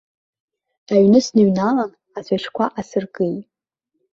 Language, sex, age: Abkhazian, female, under 19